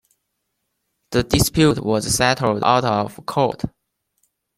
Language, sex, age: English, male, 19-29